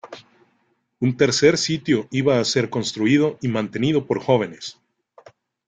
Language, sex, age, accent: Spanish, male, 30-39, México